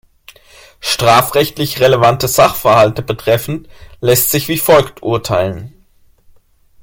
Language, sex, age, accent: German, male, 19-29, Deutschland Deutsch